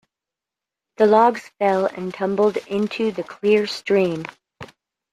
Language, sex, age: English, female, 40-49